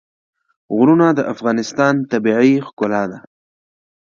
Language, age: Pashto, 19-29